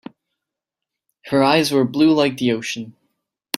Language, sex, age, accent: English, male, 19-29, United States English